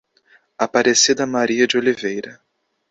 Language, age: Portuguese, 19-29